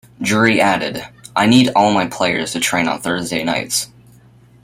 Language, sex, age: English, male, under 19